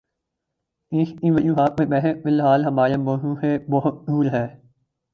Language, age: Urdu, 19-29